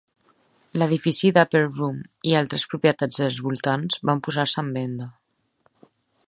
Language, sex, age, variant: Catalan, female, 19-29, Central